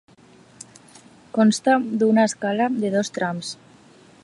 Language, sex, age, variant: Catalan, female, under 19, Alacantí